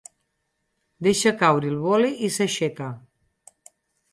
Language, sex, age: Catalan, female, 50-59